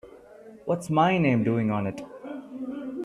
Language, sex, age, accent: English, male, 19-29, India and South Asia (India, Pakistan, Sri Lanka)